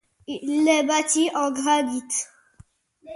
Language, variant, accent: French, Français d'Europe, Français de Belgique